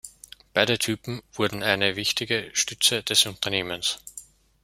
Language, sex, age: German, male, 19-29